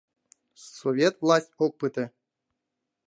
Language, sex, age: Mari, male, 19-29